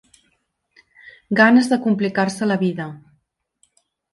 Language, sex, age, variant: Catalan, female, 50-59, Central